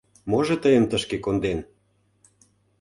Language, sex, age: Mari, male, 50-59